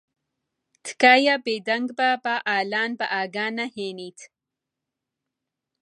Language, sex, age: Central Kurdish, female, 30-39